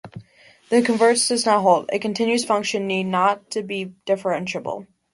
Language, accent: English, United States English